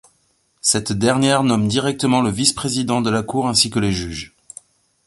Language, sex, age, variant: French, male, 40-49, Français de métropole